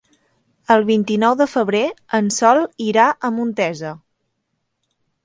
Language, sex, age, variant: Catalan, female, 19-29, Central